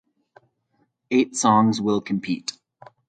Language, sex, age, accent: English, male, 30-39, United States English